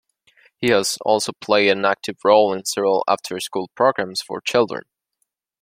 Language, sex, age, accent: English, male, 19-29, United States English